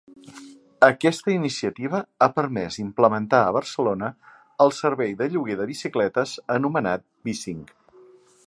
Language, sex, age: Catalan, male, 50-59